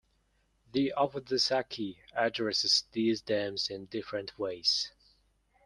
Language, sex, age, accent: English, male, 30-39, United States English